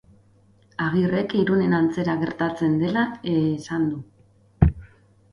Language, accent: Basque, Mendebalekoa (Araba, Bizkaia, Gipuzkoako mendebaleko herri batzuk)